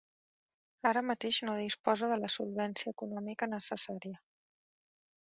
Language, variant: Catalan, Central